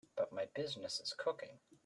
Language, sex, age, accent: English, male, 19-29, United States English